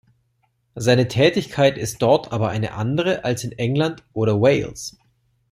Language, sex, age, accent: German, male, 40-49, Deutschland Deutsch